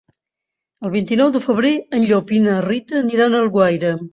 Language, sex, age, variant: Catalan, female, 70-79, Central